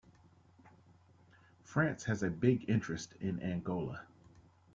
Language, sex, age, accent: English, male, 50-59, United States English